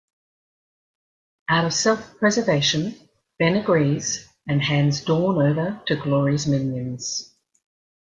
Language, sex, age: English, female, 50-59